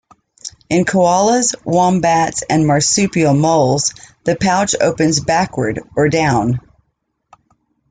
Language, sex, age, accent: English, female, 50-59, United States English